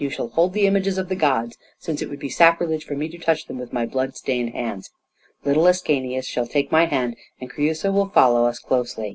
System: none